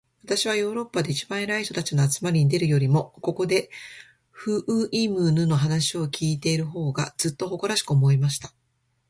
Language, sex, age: Japanese, female, 40-49